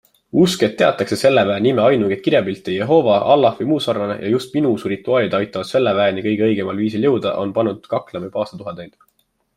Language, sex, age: Estonian, male, 19-29